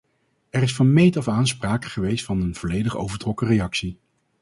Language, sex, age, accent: Dutch, male, 40-49, Nederlands Nederlands